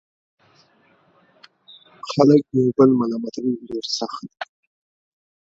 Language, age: Pashto, 19-29